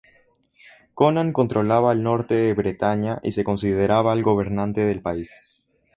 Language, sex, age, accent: Spanish, male, under 19, Andino-Pacífico: Colombia, Perú, Ecuador, oeste de Bolivia y Venezuela andina